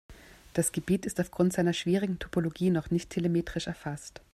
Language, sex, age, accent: German, female, 30-39, Österreichisches Deutsch